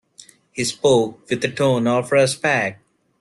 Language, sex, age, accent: English, male, 19-29, India and South Asia (India, Pakistan, Sri Lanka)